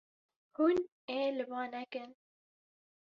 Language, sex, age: Kurdish, female, 19-29